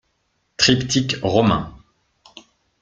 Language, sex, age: French, male, 40-49